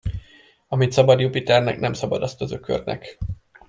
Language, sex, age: Hungarian, male, 19-29